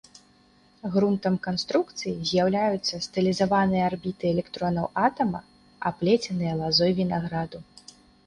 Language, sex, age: Belarusian, female, 30-39